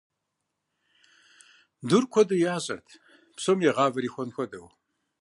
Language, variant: Kabardian, Адыгэбзэ (Къэбэрдей, Кирил, псоми зэдай)